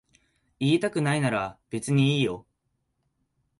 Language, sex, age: Japanese, male, 19-29